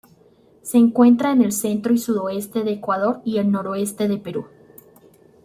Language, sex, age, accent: Spanish, female, under 19, Andino-Pacífico: Colombia, Perú, Ecuador, oeste de Bolivia y Venezuela andina